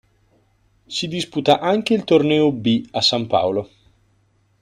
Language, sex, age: Italian, male, 19-29